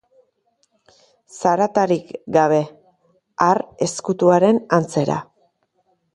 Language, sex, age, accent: Basque, female, 30-39, Mendebalekoa (Araba, Bizkaia, Gipuzkoako mendebaleko herri batzuk)